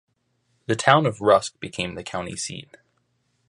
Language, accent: English, United States English